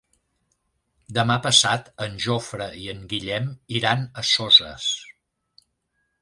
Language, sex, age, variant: Catalan, male, 70-79, Central